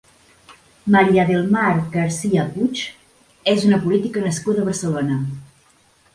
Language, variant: Catalan, Central